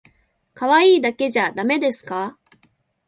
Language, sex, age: Japanese, female, 19-29